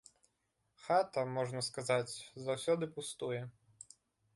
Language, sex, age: Belarusian, male, 19-29